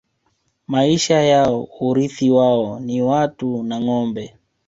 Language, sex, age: Swahili, male, 19-29